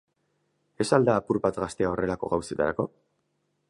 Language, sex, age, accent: Basque, male, 40-49, Mendebalekoa (Araba, Bizkaia, Gipuzkoako mendebaleko herri batzuk)